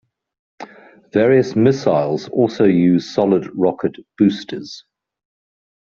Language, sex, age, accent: English, male, 50-59, England English